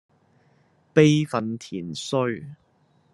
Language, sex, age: Cantonese, male, 19-29